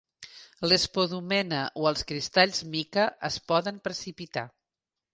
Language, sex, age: Catalan, female, 50-59